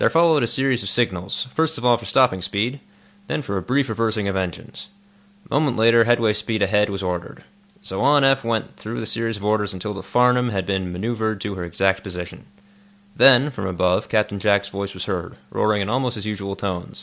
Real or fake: real